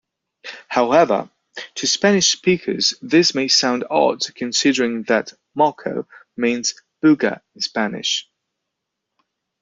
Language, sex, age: English, male, 30-39